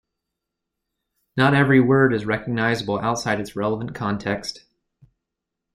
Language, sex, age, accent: English, male, 30-39, United States English